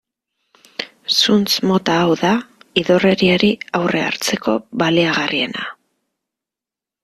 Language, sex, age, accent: Basque, female, 19-29, Mendebalekoa (Araba, Bizkaia, Gipuzkoako mendebaleko herri batzuk)